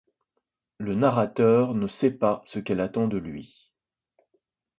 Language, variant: French, Français de métropole